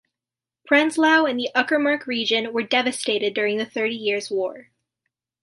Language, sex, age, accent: English, female, under 19, United States English